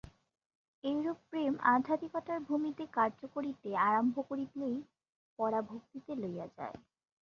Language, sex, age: Bengali, female, 19-29